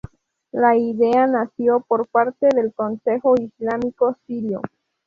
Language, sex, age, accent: Spanish, female, 19-29, México